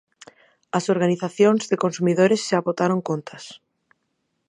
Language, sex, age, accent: Galician, female, 19-29, Neofalante